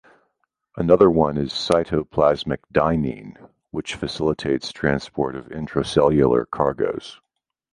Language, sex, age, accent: English, male, 50-59, United States English